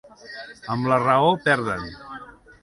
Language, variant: Catalan, Central